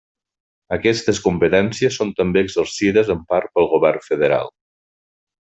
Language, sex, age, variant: Catalan, male, 40-49, Nord-Occidental